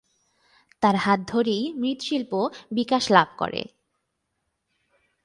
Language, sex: Bengali, female